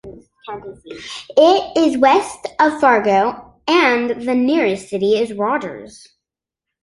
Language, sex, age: English, male, 19-29